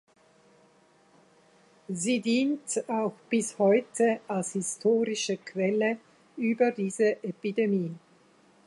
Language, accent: German, Schweizerdeutsch